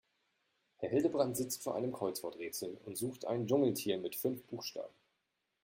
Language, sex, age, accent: German, male, 30-39, Deutschland Deutsch